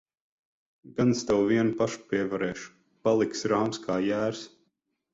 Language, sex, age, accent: Latvian, male, 30-39, Riga; Dzimtā valoda; nav